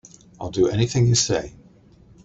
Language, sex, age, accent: English, male, 70-79, United States English